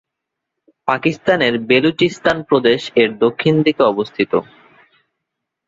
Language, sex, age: Bengali, male, 19-29